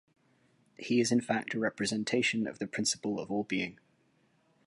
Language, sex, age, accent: English, male, 19-29, Scottish English